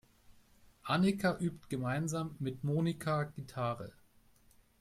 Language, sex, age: German, male, 19-29